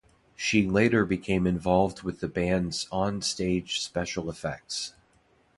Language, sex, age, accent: English, male, 30-39, United States English